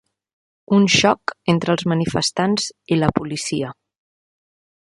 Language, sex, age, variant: Catalan, female, 30-39, Central